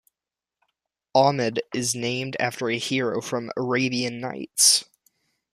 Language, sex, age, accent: English, male, under 19, United States English